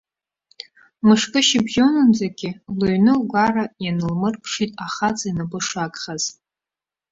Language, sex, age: Abkhazian, female, 19-29